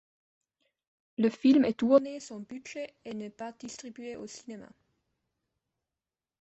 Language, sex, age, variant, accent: French, female, 19-29, Français d'Europe, Français de Suisse